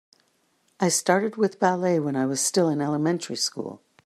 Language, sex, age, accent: English, female, 50-59, Canadian English